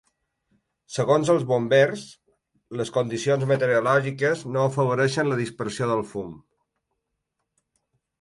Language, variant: Catalan, Balear